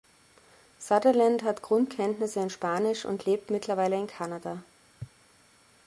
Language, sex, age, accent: German, female, 30-39, Österreichisches Deutsch